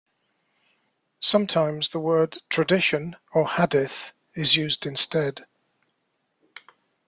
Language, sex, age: English, male, 60-69